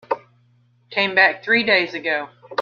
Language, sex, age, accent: English, female, 50-59, United States English